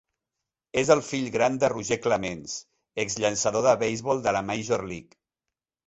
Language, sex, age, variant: Catalan, male, 40-49, Central